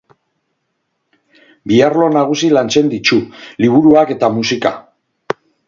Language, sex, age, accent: Basque, male, 40-49, Mendebalekoa (Araba, Bizkaia, Gipuzkoako mendebaleko herri batzuk)